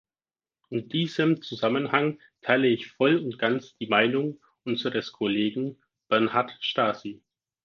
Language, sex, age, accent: German, male, 19-29, Deutschland Deutsch